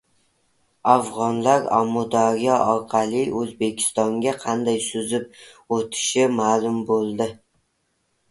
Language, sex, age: Uzbek, male, under 19